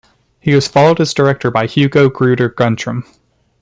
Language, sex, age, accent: English, male, 19-29, United States English